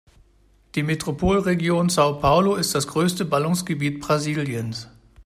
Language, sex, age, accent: German, male, 50-59, Deutschland Deutsch